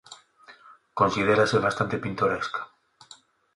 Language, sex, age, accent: Galician, male, 30-39, Normativo (estándar)